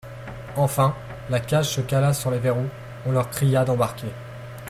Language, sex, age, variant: French, male, 19-29, Français de métropole